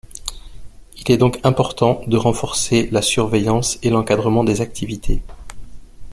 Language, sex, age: French, male, 50-59